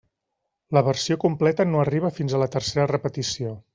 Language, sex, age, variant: Catalan, male, 40-49, Central